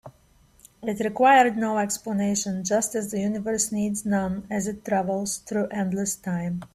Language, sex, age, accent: English, female, 40-49, United States English